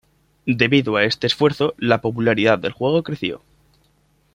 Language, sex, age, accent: Spanish, male, 19-29, España: Centro-Sur peninsular (Madrid, Toledo, Castilla-La Mancha)